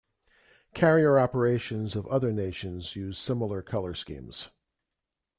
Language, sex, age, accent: English, male, 70-79, United States English